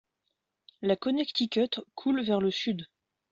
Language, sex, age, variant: French, female, 30-39, Français de métropole